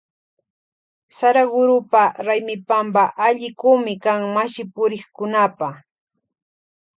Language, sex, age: Loja Highland Quichua, female, 40-49